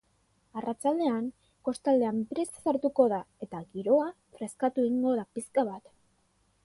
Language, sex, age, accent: Basque, female, 19-29, Mendebalekoa (Araba, Bizkaia, Gipuzkoako mendebaleko herri batzuk)